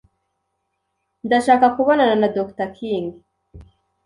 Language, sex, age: Kinyarwanda, female, 30-39